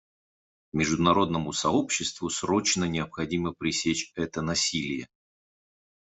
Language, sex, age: Russian, male, 40-49